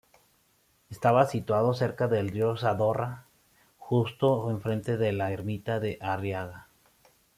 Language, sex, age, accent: Spanish, male, 19-29, México